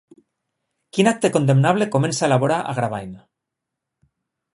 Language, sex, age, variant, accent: Catalan, male, 30-39, Nord-Occidental, nord-occidental